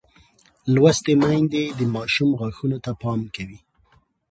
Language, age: Pashto, 30-39